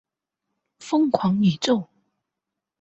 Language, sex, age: Chinese, female, 19-29